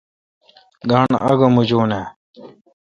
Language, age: Kalkoti, 19-29